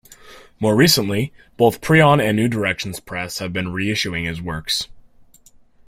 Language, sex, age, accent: English, male, under 19, United States English